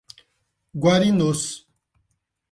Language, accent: Portuguese, Paulista